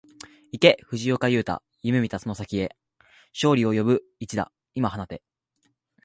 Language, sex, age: Japanese, male, 19-29